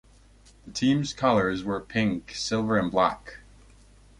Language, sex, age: English, male, 19-29